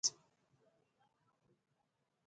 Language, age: English, 19-29